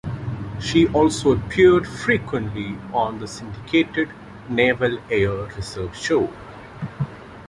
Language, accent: English, India and South Asia (India, Pakistan, Sri Lanka)